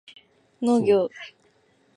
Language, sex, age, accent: Japanese, female, 19-29, 東京